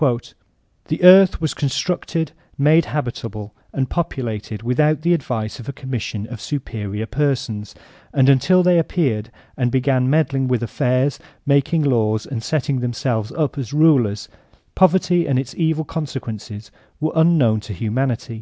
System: none